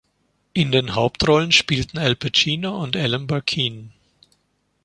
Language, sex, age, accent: German, male, 50-59, Österreichisches Deutsch